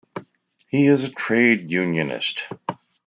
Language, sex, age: English, male, 60-69